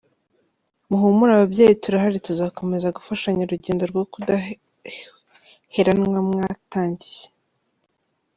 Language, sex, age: Kinyarwanda, female, under 19